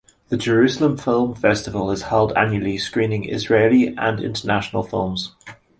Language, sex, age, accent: English, male, 19-29, Southern African (South Africa, Zimbabwe, Namibia)